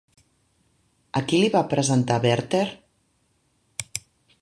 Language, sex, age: Catalan, female, 50-59